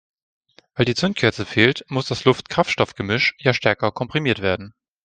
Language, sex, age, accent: German, male, 30-39, Deutschland Deutsch